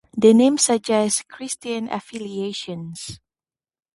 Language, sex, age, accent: English, female, 30-39, Malaysian English